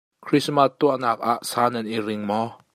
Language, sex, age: Hakha Chin, male, 30-39